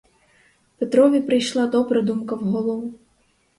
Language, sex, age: Ukrainian, female, 19-29